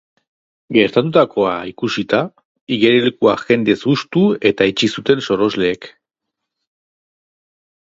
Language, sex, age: Basque, male, 40-49